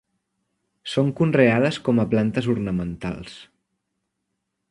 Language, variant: Catalan, Central